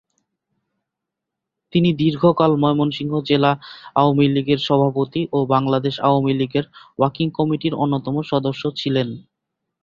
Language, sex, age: Bengali, male, 19-29